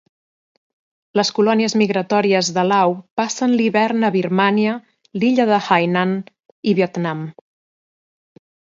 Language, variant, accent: Catalan, Central, central